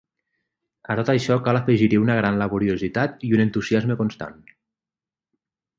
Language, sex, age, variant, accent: Catalan, male, 30-39, Nord-Occidental, nord-occidental; Lleidatà